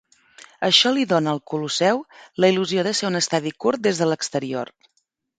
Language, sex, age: Catalan, female, 40-49